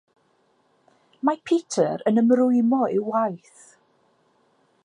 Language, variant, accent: Welsh, South-Western Welsh, Y Deyrnas Unedig Cymraeg